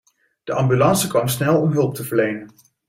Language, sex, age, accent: Dutch, male, 30-39, Nederlands Nederlands